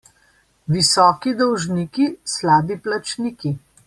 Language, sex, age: Slovenian, female, 50-59